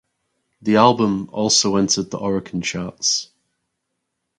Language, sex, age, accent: English, male, 19-29, England English